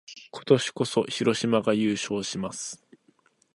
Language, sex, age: Japanese, male, 19-29